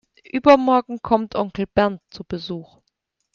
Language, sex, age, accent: German, female, 30-39, Deutschland Deutsch